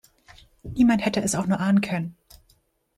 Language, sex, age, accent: German, female, under 19, Deutschland Deutsch